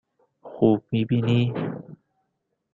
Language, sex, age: Persian, male, 19-29